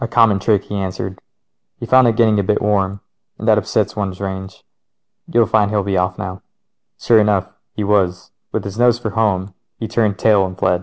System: none